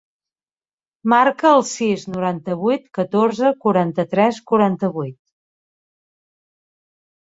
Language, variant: Catalan, Central